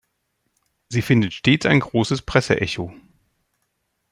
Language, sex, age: German, male, 40-49